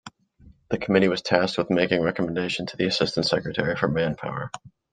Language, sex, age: English, male, 19-29